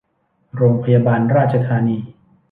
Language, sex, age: Thai, male, 19-29